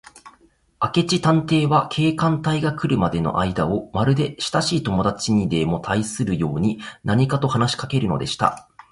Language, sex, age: Japanese, male, 19-29